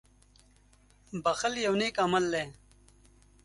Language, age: Pashto, 19-29